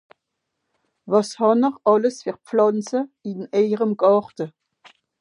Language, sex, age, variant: Swiss German, female, 50-59, Nordniederàlemmànisch (Rishoffe, Zàwere, Bùsswìller, Hawenau, Brüemt, Stroossbùri, Molse, Dàmbàch, Schlettstàtt, Pfàlzbùri usw.)